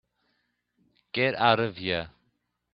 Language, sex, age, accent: English, male, 30-39, Southern African (South Africa, Zimbabwe, Namibia)